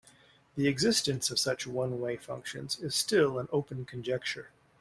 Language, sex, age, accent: English, male, 40-49, United States English